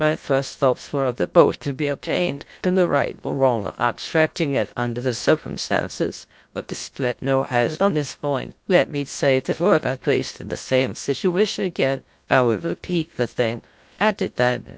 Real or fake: fake